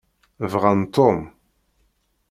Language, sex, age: Kabyle, male, 50-59